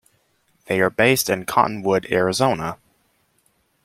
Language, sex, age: English, male, under 19